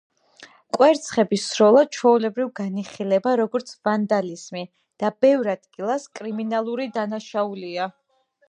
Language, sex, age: Georgian, female, 19-29